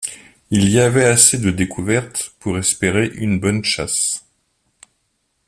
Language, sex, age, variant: French, male, 50-59, Français de métropole